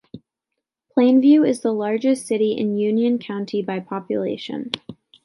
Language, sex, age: English, female, 19-29